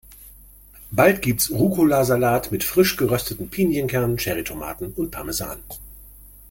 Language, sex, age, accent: German, male, 50-59, Deutschland Deutsch